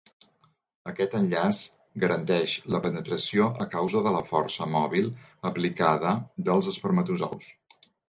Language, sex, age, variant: Catalan, male, 60-69, Central